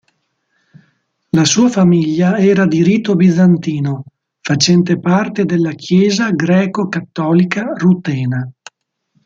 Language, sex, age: Italian, male, 60-69